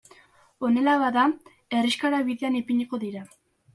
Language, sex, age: Basque, female, under 19